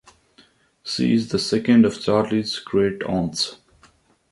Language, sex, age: English, male, 19-29